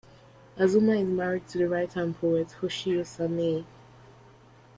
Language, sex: English, female